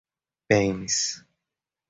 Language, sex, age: Portuguese, male, 30-39